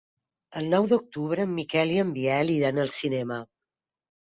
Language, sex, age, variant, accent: Catalan, female, 60-69, Balear, balear